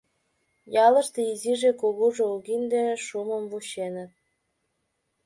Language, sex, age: Mari, female, 19-29